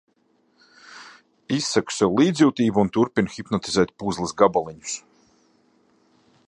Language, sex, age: Latvian, male, 40-49